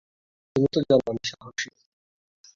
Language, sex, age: Bengali, male, 19-29